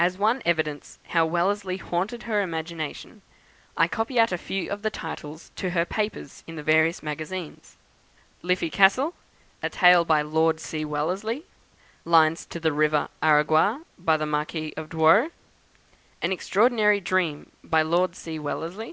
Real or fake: real